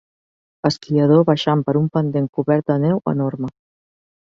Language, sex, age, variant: Catalan, female, 40-49, Central